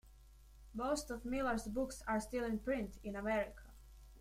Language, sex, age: English, female, under 19